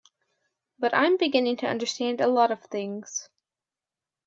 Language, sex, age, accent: English, female, 19-29, United States English